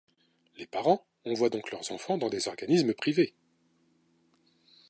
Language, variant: French, Français de métropole